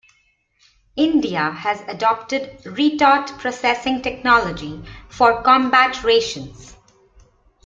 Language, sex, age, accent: English, female, 40-49, India and South Asia (India, Pakistan, Sri Lanka)